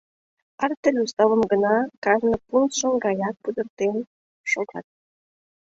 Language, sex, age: Mari, female, 19-29